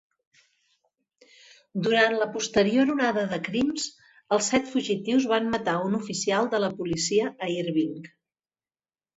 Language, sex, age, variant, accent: Catalan, female, 50-59, Central, central